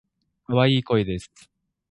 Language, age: Japanese, 19-29